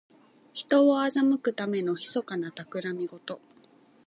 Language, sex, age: Japanese, female, 19-29